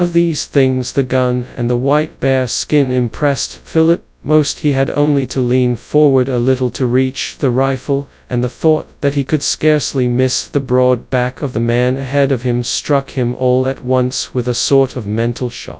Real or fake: fake